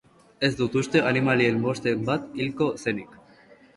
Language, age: Basque, under 19